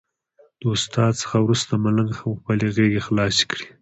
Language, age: Pashto, 19-29